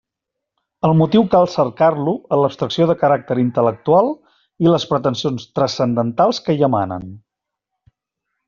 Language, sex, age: Catalan, male, 40-49